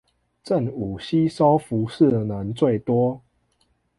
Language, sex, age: Chinese, male, 19-29